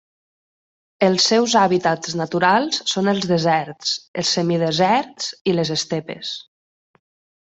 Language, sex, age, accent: Catalan, female, 30-39, valencià